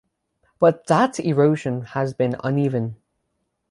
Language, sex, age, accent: English, male, under 19, United States English; England English